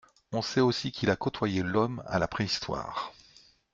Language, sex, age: French, male, 50-59